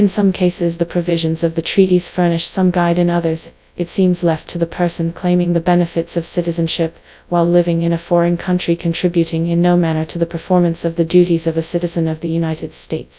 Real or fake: fake